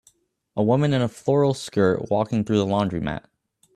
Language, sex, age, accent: English, male, 19-29, United States English